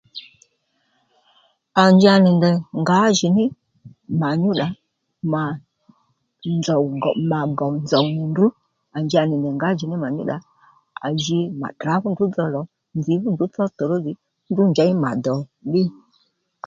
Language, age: Lendu, 40-49